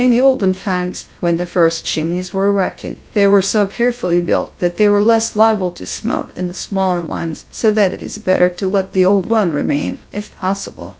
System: TTS, GlowTTS